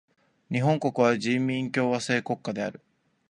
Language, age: Japanese, 19-29